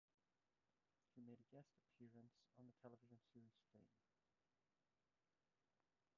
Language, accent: English, Welsh English